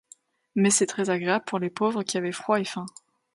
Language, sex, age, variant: French, female, 19-29, Français d'Europe